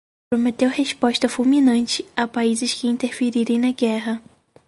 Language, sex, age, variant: Portuguese, female, 19-29, Portuguese (Brasil)